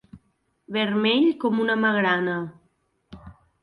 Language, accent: Catalan, valencià